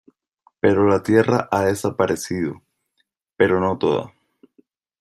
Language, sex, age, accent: Spanish, male, 19-29, Caribe: Cuba, Venezuela, Puerto Rico, República Dominicana, Panamá, Colombia caribeña, México caribeño, Costa del golfo de México